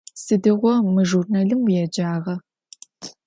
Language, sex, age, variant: Adyghe, female, 19-29, Адыгабзэ (Кирил, пстэумэ зэдыряе)